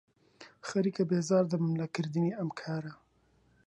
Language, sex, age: Central Kurdish, male, 19-29